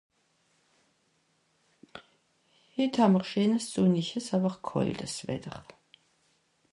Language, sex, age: Swiss German, female, 60-69